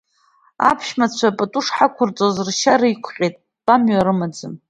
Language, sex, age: Abkhazian, female, 30-39